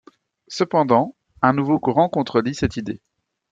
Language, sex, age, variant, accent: French, male, 30-39, Français d'Europe, Français de Belgique